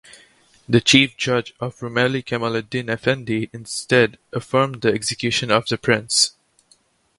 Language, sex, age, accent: English, male, 19-29, United States English; India and South Asia (India, Pakistan, Sri Lanka)